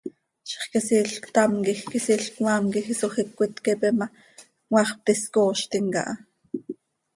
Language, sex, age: Seri, female, 40-49